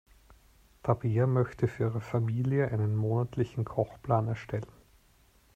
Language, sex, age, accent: German, male, 30-39, Österreichisches Deutsch